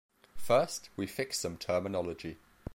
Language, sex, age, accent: English, male, under 19, England English